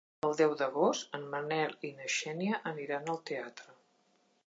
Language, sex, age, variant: Catalan, female, 60-69, Central